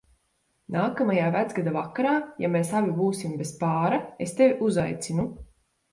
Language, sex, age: Latvian, female, 19-29